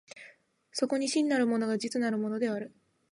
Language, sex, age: Japanese, female, 19-29